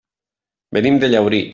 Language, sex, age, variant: Catalan, male, 40-49, Nord-Occidental